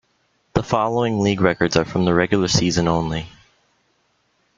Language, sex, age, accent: English, male, 19-29, United States English